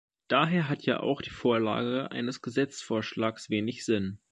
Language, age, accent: German, under 19, Deutschland Deutsch